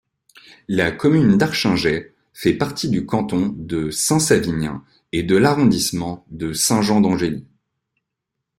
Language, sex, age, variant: French, male, 30-39, Français de métropole